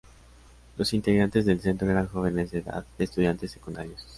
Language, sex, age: Spanish, male, 19-29